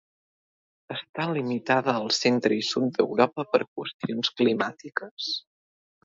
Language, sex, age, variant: Catalan, male, under 19, Central